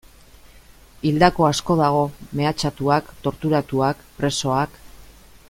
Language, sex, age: Basque, female, 50-59